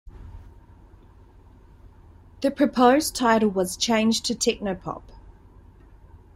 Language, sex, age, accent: English, female, 30-39, New Zealand English